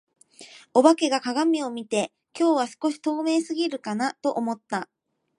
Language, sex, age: Japanese, female, 19-29